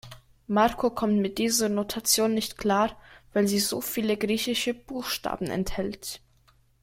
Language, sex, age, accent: German, male, under 19, Schweizerdeutsch